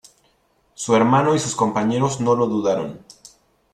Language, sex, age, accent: Spanish, male, 30-39, México